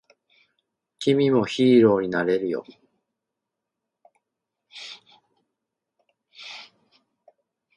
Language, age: Japanese, 40-49